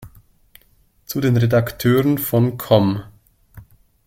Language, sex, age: German, male, 30-39